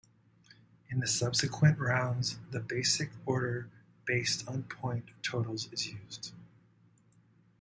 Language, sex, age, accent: English, male, 50-59, United States English